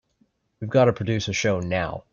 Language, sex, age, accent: English, male, 19-29, United States English